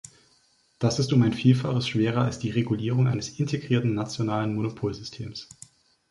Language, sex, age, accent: German, male, 30-39, Deutschland Deutsch